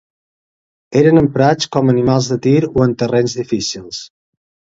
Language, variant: Catalan, Central